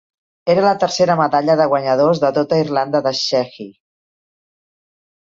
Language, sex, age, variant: Catalan, female, 40-49, Central